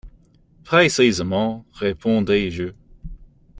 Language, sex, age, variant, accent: French, male, 30-39, Français d'Amérique du Nord, Français du Canada